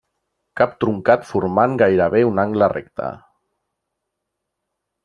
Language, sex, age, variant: Catalan, male, 40-49, Central